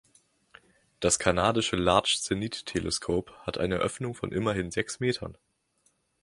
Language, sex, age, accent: German, male, 19-29, Deutschland Deutsch